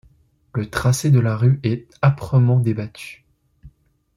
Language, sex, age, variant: French, male, under 19, Français de métropole